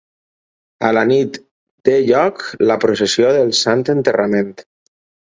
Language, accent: Catalan, apitxat